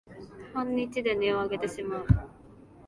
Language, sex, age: Japanese, female, 19-29